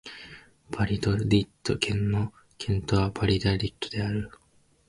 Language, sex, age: Japanese, male, 19-29